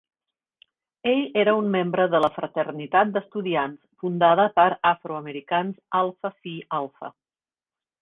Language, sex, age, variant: Catalan, female, 50-59, Central